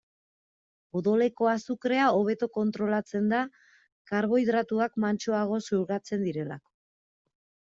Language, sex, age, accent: Basque, female, 30-39, Erdialdekoa edo Nafarra (Gipuzkoa, Nafarroa)